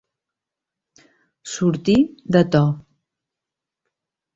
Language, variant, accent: Catalan, Central, Barceloní